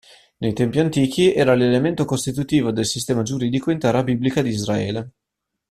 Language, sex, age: Italian, male, 19-29